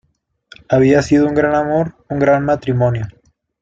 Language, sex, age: Spanish, male, 19-29